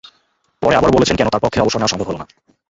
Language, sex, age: Bengali, male, 19-29